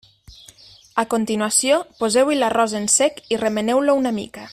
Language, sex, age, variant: Catalan, female, 19-29, Nord-Occidental